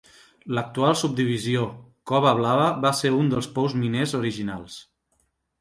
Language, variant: Catalan, Nord-Occidental